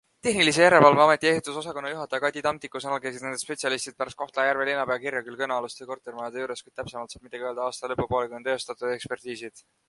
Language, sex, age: Estonian, male, 19-29